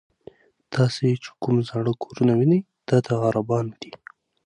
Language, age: Pashto, 19-29